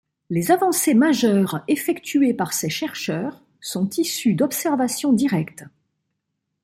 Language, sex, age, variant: French, female, 50-59, Français de métropole